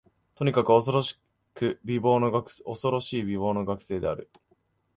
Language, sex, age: Japanese, male, 19-29